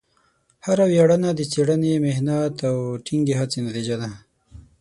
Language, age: Pashto, 19-29